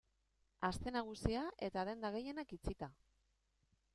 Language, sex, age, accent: Basque, female, 30-39, Mendebalekoa (Araba, Bizkaia, Gipuzkoako mendebaleko herri batzuk)